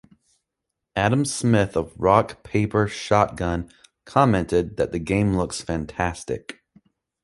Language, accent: English, United States English